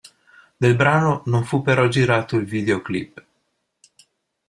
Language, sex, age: Italian, male, 60-69